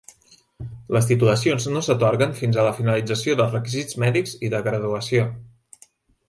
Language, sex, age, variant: Catalan, male, 30-39, Central